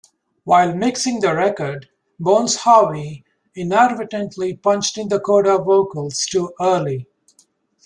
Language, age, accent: English, 50-59, United States English